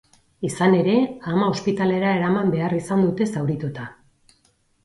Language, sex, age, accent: Basque, female, 40-49, Erdialdekoa edo Nafarra (Gipuzkoa, Nafarroa)